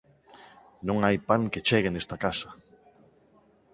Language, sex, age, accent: Galician, male, 50-59, Neofalante